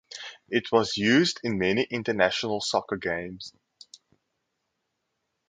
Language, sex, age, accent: English, male, 19-29, Southern African (South Africa, Zimbabwe, Namibia)